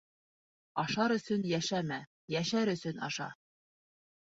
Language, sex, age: Bashkir, female, 30-39